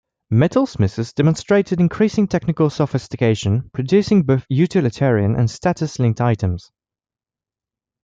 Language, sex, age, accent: English, male, 19-29, England English